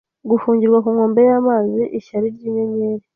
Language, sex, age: Kinyarwanda, female, 30-39